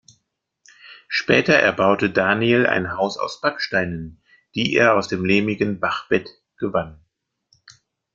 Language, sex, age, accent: German, male, 50-59, Deutschland Deutsch